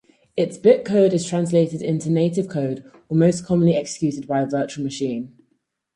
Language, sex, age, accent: English, female, 19-29, England English